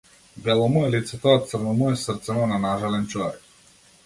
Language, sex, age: Macedonian, male, 19-29